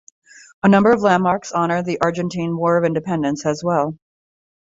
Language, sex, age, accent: English, female, 30-39, United States English